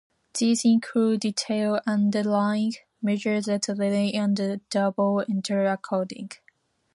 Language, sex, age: English, female, 19-29